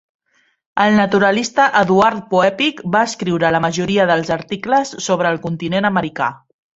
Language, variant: Catalan, Central